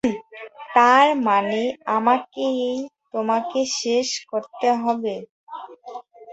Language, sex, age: Bengali, female, 19-29